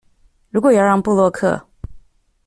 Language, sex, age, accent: Chinese, female, 19-29, 出生地：臺北市